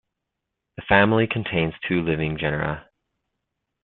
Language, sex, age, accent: English, male, 30-39, United States English